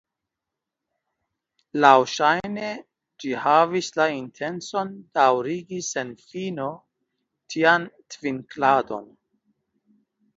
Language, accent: Esperanto, Internacia